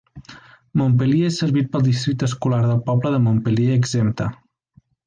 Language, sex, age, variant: Catalan, male, 19-29, Central